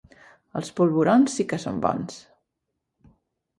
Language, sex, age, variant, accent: Catalan, female, 60-69, Central, central